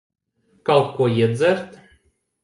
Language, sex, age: Latvian, male, 30-39